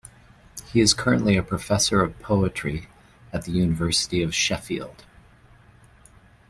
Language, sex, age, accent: English, male, 50-59, Canadian English